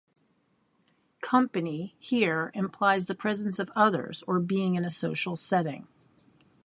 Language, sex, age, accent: English, female, 50-59, United States English